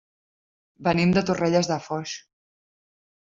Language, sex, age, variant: Catalan, female, 30-39, Central